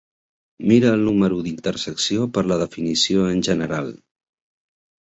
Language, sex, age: Catalan, male, 40-49